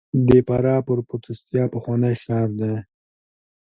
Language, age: Pashto, 30-39